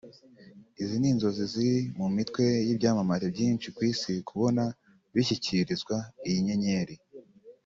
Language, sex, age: Kinyarwanda, male, 19-29